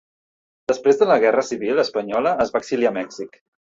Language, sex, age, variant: Catalan, male, 30-39, Central